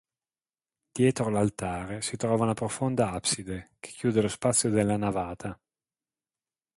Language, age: Italian, 40-49